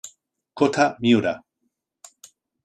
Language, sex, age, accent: Spanish, male, 30-39, España: Norte peninsular (Asturias, Castilla y León, Cantabria, País Vasco, Navarra, Aragón, La Rioja, Guadalajara, Cuenca)